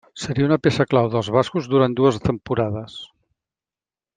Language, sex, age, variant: Catalan, male, 60-69, Central